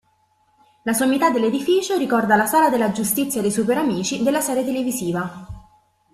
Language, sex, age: Italian, female, 30-39